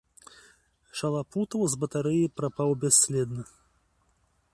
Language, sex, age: Belarusian, male, 40-49